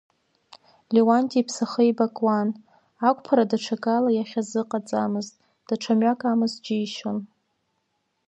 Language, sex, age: Abkhazian, female, 19-29